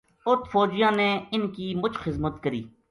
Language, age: Gujari, 40-49